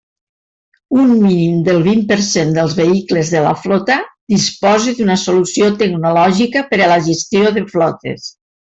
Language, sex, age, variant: Catalan, female, 50-59, Nord-Occidental